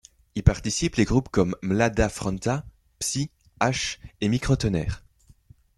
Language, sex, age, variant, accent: French, male, 19-29, Français d'Europe, Français de Belgique